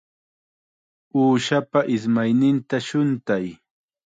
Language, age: Chiquián Ancash Quechua, 19-29